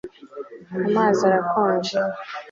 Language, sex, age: Kinyarwanda, female, 19-29